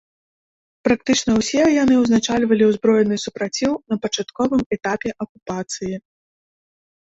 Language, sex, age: Belarusian, female, 30-39